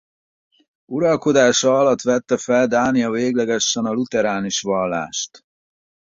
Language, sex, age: Hungarian, male, 40-49